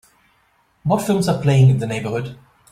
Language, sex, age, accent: English, male, 40-49, United States English